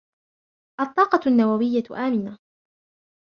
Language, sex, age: Arabic, female, 19-29